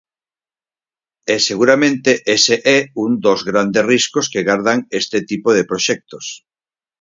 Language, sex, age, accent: Galician, male, 50-59, Normativo (estándar)